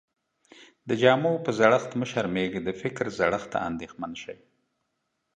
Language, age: Pashto, 50-59